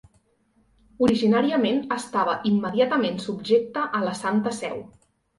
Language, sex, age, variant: Catalan, female, 19-29, Central